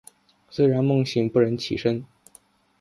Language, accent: Chinese, 出生地：浙江省